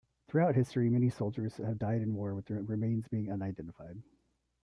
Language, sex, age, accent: English, male, 30-39, United States English